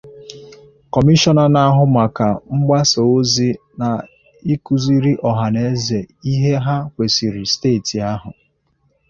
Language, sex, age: Igbo, male, 30-39